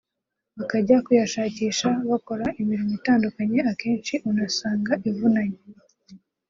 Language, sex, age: Kinyarwanda, female, 19-29